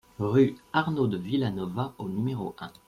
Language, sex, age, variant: French, male, 40-49, Français de métropole